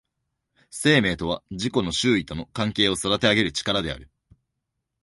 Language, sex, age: Japanese, male, 19-29